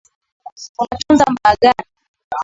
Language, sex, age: Swahili, female, 19-29